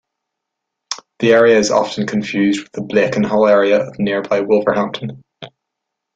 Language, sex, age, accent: English, male, 19-29, Irish English